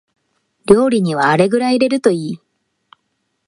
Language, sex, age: Japanese, female, 19-29